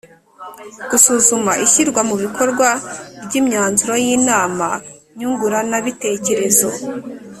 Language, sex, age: Kinyarwanda, female, 19-29